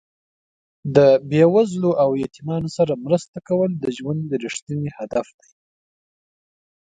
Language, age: Pashto, 19-29